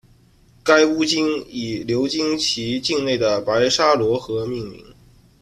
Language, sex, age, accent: Chinese, male, 19-29, 出生地：江苏省